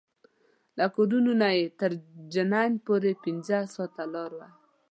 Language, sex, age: Pashto, female, 19-29